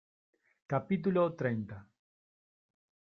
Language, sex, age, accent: Spanish, male, 30-39, Rioplatense: Argentina, Uruguay, este de Bolivia, Paraguay